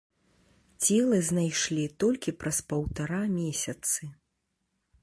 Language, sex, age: Belarusian, female, 40-49